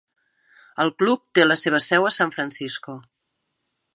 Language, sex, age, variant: Catalan, female, 60-69, Central